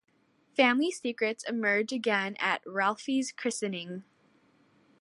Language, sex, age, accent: English, female, under 19, United States English